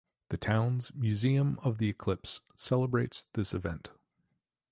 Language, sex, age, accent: English, male, 40-49, United States English